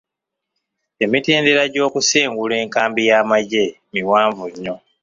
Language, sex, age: Ganda, male, 19-29